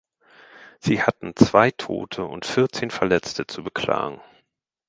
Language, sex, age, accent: German, male, 40-49, Deutschland Deutsch; Hochdeutsch